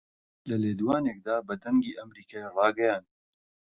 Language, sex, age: Central Kurdish, male, 19-29